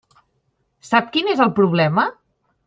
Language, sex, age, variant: Catalan, male, 30-39, Central